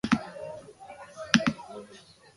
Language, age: Basque, under 19